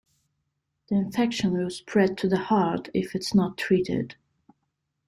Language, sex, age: English, female, 30-39